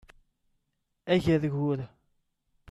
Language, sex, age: Kabyle, male, 30-39